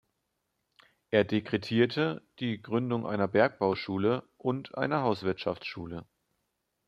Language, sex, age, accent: German, male, 19-29, Deutschland Deutsch